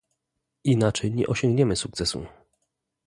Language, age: Polish, 30-39